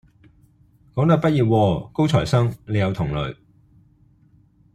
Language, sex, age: Cantonese, male, 30-39